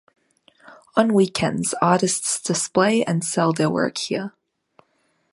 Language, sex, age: English, female, 19-29